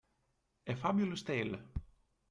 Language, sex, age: English, male, 19-29